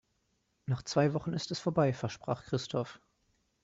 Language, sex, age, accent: German, male, 19-29, Deutschland Deutsch